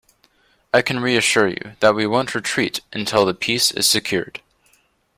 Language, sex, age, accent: English, male, 19-29, United States English